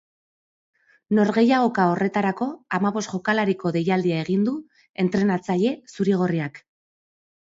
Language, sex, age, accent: Basque, female, 40-49, Erdialdekoa edo Nafarra (Gipuzkoa, Nafarroa)